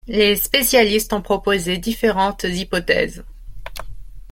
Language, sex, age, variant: French, male, under 19, Français de métropole